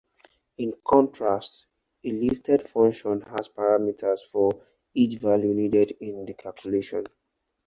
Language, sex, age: English, male, 19-29